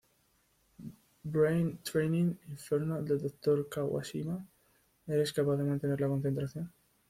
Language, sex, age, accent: Spanish, male, 19-29, España: Norte peninsular (Asturias, Castilla y León, Cantabria, País Vasco, Navarra, Aragón, La Rioja, Guadalajara, Cuenca)